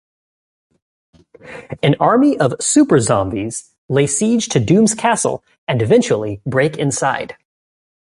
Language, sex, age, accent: English, male, 19-29, United States English